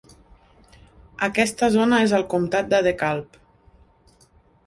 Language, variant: Catalan, Central